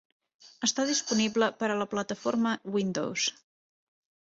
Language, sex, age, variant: Catalan, female, 30-39, Central